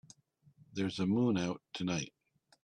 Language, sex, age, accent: English, male, 50-59, United States English